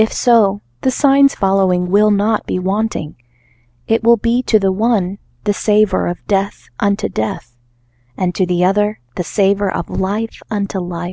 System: none